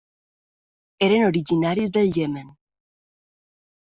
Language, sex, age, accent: Catalan, female, 40-49, valencià